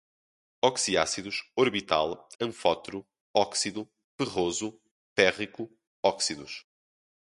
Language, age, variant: Portuguese, 19-29, Portuguese (Portugal)